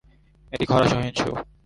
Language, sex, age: Bengali, female, 19-29